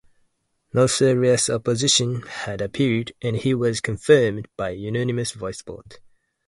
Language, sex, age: English, male, 19-29